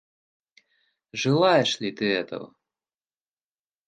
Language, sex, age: Russian, male, 19-29